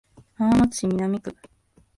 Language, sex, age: Japanese, female, 19-29